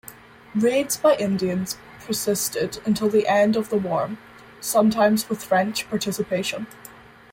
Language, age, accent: English, under 19, Scottish English